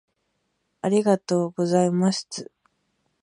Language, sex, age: Japanese, female, 19-29